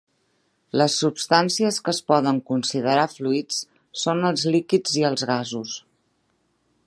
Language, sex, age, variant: Catalan, female, 50-59, Central